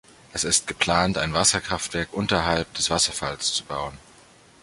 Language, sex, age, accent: German, male, 19-29, Deutschland Deutsch